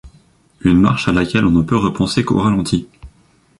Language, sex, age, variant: French, male, under 19, Français de métropole